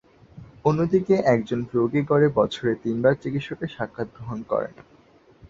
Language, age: Bengali, 19-29